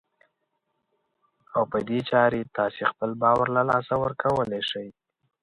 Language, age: Pashto, 19-29